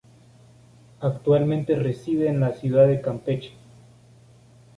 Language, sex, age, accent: Spanish, male, 19-29, América central